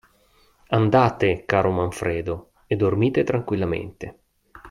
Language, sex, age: Italian, male, 40-49